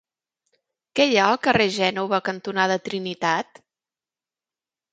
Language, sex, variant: Catalan, female, Central